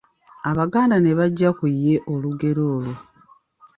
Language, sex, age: Ganda, female, 50-59